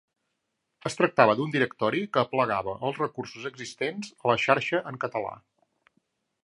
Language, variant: Catalan, Central